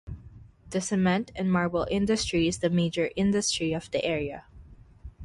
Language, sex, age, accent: English, female, 19-29, United States English; Filipino